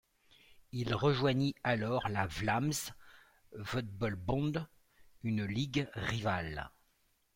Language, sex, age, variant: French, male, 50-59, Français de métropole